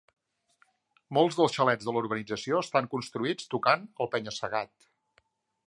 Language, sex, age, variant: Catalan, male, 40-49, Central